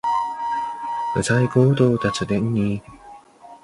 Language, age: Chinese, 19-29